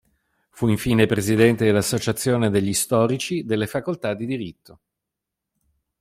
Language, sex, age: Italian, male, 50-59